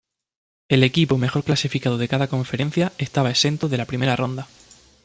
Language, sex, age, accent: Spanish, male, 19-29, España: Sur peninsular (Andalucia, Extremadura, Murcia)